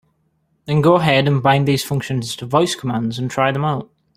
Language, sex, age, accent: English, male, 19-29, England English